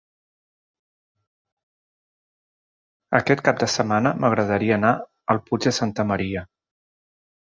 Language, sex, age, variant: Catalan, male, 40-49, Central